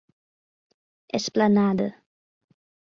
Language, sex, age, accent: Portuguese, female, 19-29, Gaucho